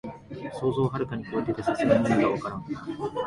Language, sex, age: Japanese, male, 19-29